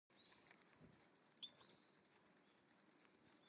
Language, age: English, 19-29